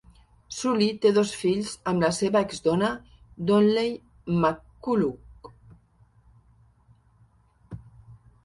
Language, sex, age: Catalan, female, 50-59